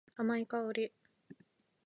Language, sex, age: Japanese, female, under 19